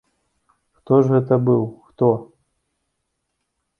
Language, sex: Belarusian, male